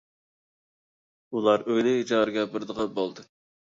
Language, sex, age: Uyghur, male, 19-29